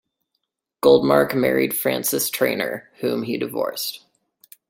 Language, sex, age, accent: English, male, 19-29, United States English